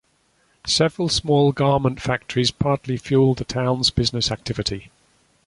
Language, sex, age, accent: English, male, 50-59, England English